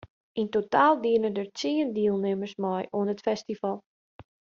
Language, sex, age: Western Frisian, female, 30-39